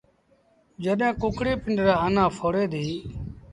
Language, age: Sindhi Bhil, 40-49